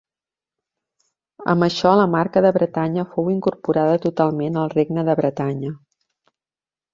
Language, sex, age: Catalan, female, 40-49